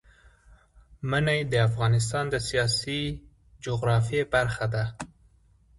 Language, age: Pashto, 19-29